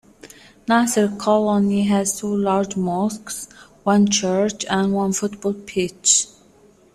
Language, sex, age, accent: English, female, 19-29, United States English